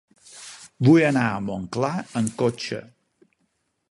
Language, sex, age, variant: Catalan, male, 60-69, Balear